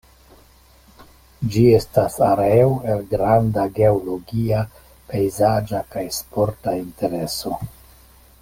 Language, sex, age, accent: Esperanto, male, 50-59, Internacia